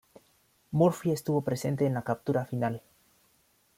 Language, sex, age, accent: Spanish, male, 19-29, México